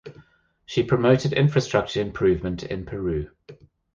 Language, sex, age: English, male, 50-59